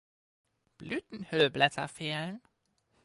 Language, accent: German, Deutschland Deutsch